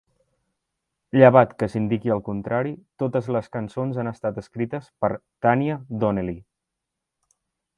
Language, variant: Catalan, Central